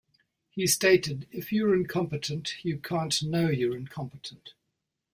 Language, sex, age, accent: English, male, 70-79, New Zealand English